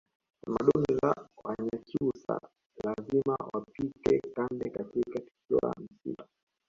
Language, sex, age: Swahili, male, 19-29